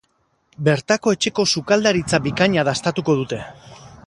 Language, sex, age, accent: Basque, male, 30-39, Mendebalekoa (Araba, Bizkaia, Gipuzkoako mendebaleko herri batzuk)